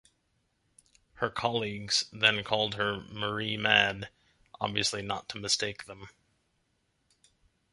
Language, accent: English, United States English